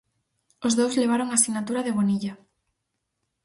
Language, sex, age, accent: Galician, female, 19-29, Normativo (estándar)